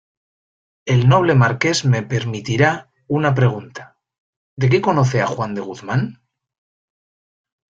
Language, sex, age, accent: Spanish, male, 30-39, España: Norte peninsular (Asturias, Castilla y León, Cantabria, País Vasco, Navarra, Aragón, La Rioja, Guadalajara, Cuenca)